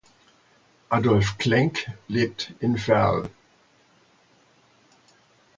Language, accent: German, Deutschland Deutsch